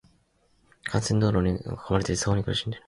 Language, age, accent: Japanese, under 19, 標準語